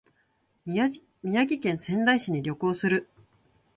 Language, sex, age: Japanese, female, 19-29